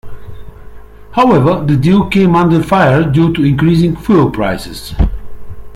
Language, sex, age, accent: English, male, 40-49, United States English